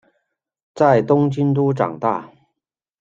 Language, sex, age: Chinese, male, 40-49